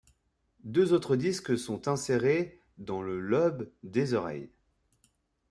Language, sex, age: French, male, 30-39